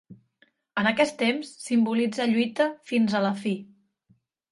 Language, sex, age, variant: Catalan, female, 30-39, Central